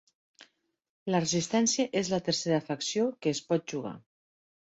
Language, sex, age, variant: Catalan, female, 50-59, Septentrional